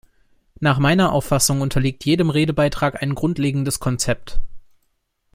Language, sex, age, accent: German, male, 19-29, Deutschland Deutsch